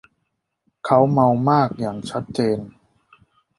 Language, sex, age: Thai, male, 30-39